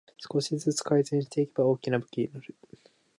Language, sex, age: Japanese, male, 19-29